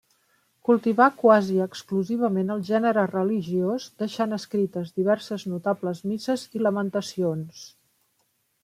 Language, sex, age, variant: Catalan, female, 50-59, Central